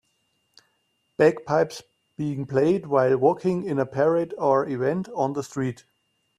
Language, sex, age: English, male, 30-39